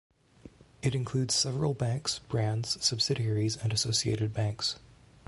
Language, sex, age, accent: English, male, 40-49, Canadian English